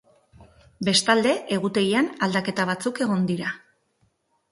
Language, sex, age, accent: Basque, female, 40-49, Erdialdekoa edo Nafarra (Gipuzkoa, Nafarroa)